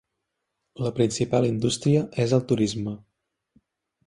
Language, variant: Catalan, Central